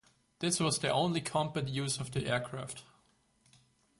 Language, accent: English, United States English